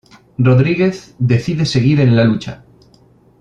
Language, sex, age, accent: Spanish, male, 30-39, España: Norte peninsular (Asturias, Castilla y León, Cantabria, País Vasco, Navarra, Aragón, La Rioja, Guadalajara, Cuenca)